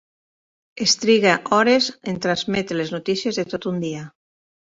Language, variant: Catalan, Nord-Occidental